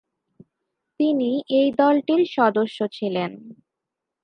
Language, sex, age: Bengali, female, 19-29